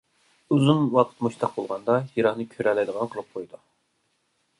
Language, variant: Uyghur, ئۇيغۇر تىلى